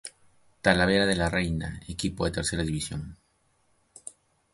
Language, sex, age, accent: Spanish, male, 30-39, Peru